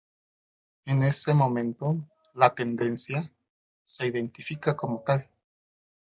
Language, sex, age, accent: Spanish, male, 40-49, México